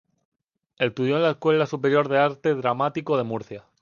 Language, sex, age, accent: Spanish, male, 19-29, España: Islas Canarias